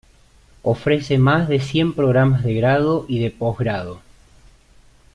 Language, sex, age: Spanish, male, 30-39